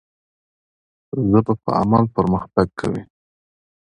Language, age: Pashto, 30-39